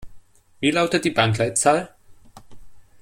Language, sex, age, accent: German, male, 19-29, Deutschland Deutsch